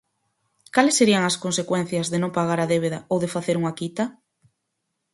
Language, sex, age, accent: Galician, female, 19-29, Normativo (estándar)